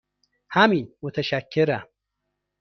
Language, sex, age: Persian, male, 30-39